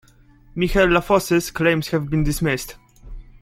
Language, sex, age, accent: English, male, 19-29, United States English